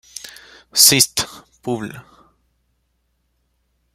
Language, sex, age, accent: Spanish, male, 19-29, Andino-Pacífico: Colombia, Perú, Ecuador, oeste de Bolivia y Venezuela andina